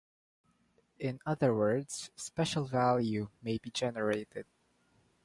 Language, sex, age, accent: English, male, 19-29, Filipino